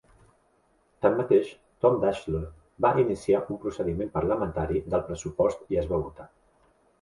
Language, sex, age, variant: Catalan, male, 40-49, Central